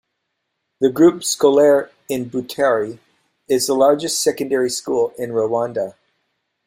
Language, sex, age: English, male, 50-59